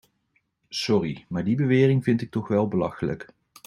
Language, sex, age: Dutch, male, 30-39